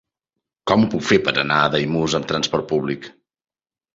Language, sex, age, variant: Catalan, male, 30-39, Central